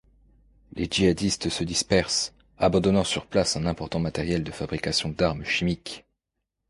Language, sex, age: French, male, 19-29